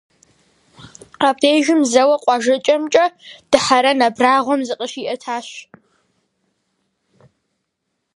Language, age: Kabardian, under 19